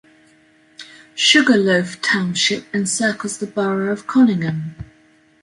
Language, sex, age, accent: English, female, 60-69, England English